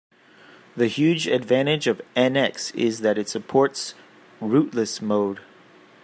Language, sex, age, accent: English, male, 30-39, United States English